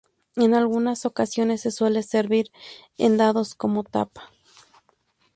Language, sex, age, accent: Spanish, female, 19-29, México